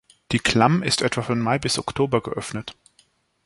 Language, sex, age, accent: German, male, 19-29, Schweizerdeutsch